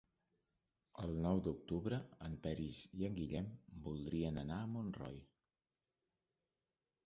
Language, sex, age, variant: Catalan, male, 40-49, Central